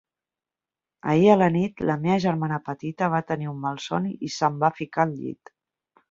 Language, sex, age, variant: Catalan, female, 40-49, Central